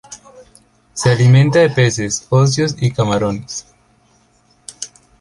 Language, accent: Spanish, Andino-Pacífico: Colombia, Perú, Ecuador, oeste de Bolivia y Venezuela andina